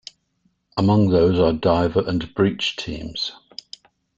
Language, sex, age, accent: English, male, 60-69, England English